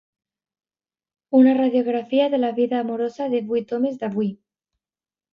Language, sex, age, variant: Catalan, female, under 19, Alacantí